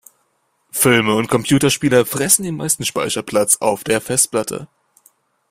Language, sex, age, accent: German, male, 19-29, Deutschland Deutsch